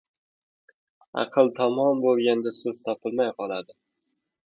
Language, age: Uzbek, 19-29